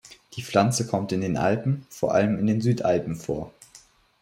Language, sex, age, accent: German, male, under 19, Deutschland Deutsch